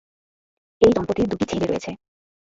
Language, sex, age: Bengali, female, 19-29